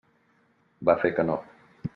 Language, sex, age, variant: Catalan, male, 30-39, Balear